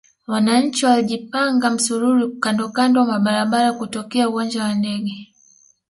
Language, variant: Swahili, Kiswahili cha Bara ya Tanzania